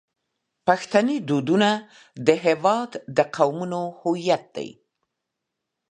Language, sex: Pashto, female